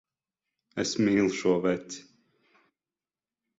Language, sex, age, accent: Latvian, male, 30-39, Riga; Dzimtā valoda; nav